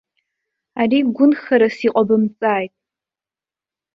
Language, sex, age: Abkhazian, female, 19-29